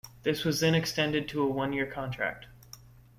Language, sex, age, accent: English, male, 19-29, United States English